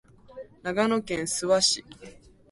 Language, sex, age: Japanese, female, under 19